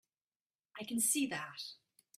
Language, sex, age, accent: English, female, 30-39, Irish English